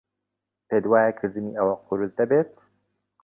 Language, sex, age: Central Kurdish, male, 19-29